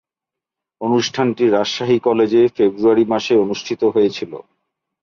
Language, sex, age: Bengali, male, 40-49